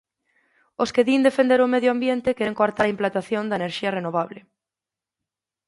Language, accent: Galician, Normativo (estándar)